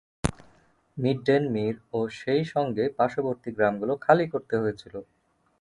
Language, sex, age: Bengali, male, 30-39